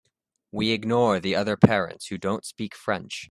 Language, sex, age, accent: English, male, 19-29, United States English